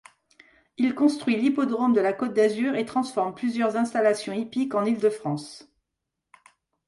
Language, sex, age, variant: French, female, 40-49, Français de métropole